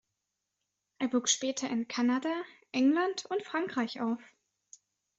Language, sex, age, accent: German, female, 19-29, Deutschland Deutsch